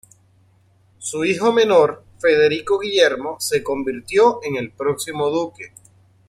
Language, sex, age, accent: Spanish, male, 40-49, Caribe: Cuba, Venezuela, Puerto Rico, República Dominicana, Panamá, Colombia caribeña, México caribeño, Costa del golfo de México